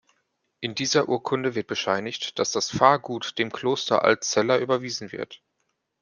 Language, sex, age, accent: German, male, 19-29, Deutschland Deutsch